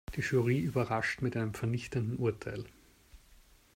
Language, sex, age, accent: German, male, 30-39, Österreichisches Deutsch